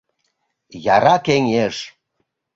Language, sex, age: Mari, male, 40-49